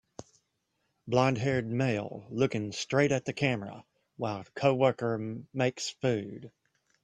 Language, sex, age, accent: English, male, 40-49, United States English